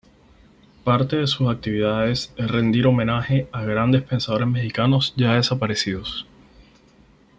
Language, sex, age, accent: Spanish, male, 19-29, Caribe: Cuba, Venezuela, Puerto Rico, República Dominicana, Panamá, Colombia caribeña, México caribeño, Costa del golfo de México